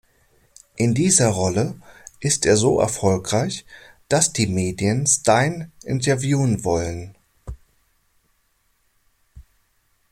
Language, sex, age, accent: German, male, 30-39, Deutschland Deutsch